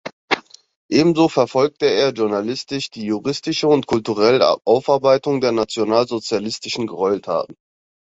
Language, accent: German, Deutschland Deutsch